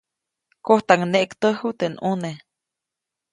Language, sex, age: Copainalá Zoque, female, 19-29